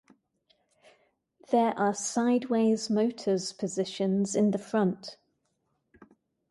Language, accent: English, England English